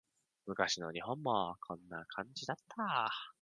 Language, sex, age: Japanese, male, 19-29